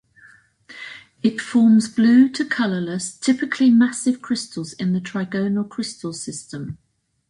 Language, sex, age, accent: English, female, 60-69, England English